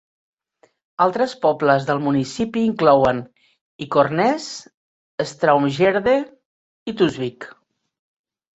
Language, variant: Catalan, Central